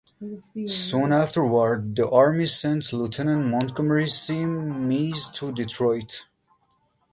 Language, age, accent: English, 19-29, United States English